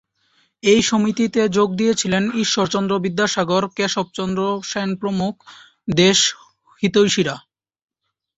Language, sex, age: Bengali, male, 19-29